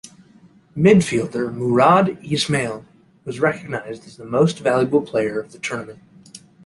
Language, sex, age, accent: English, male, 19-29, United States English